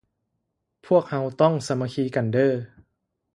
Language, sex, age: Lao, male, 19-29